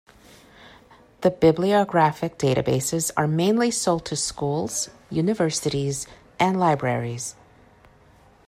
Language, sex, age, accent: English, female, 40-49, United States English